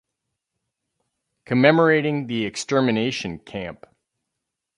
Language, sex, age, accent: English, male, 50-59, United States English